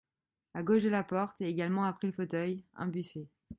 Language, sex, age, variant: French, female, 19-29, Français de métropole